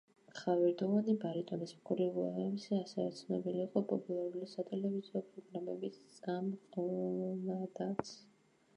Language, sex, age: Georgian, female, under 19